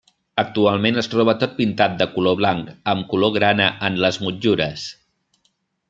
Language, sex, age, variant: Catalan, male, 30-39, Nord-Occidental